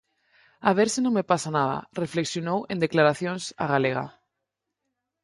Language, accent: Galician, Normativo (estándar)